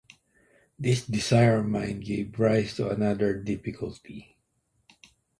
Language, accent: English, Filipino